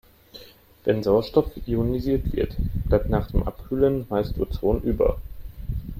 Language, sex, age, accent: German, male, under 19, Deutschland Deutsch